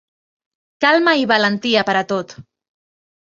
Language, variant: Catalan, Central